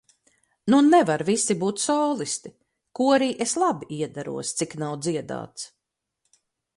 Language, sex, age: Latvian, female, 50-59